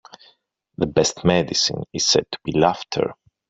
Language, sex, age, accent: English, male, 30-39, England English